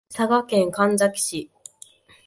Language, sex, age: Japanese, female, 19-29